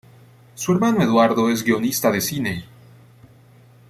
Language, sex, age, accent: Spanish, male, 19-29, América central